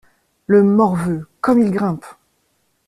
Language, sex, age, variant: French, female, 40-49, Français de métropole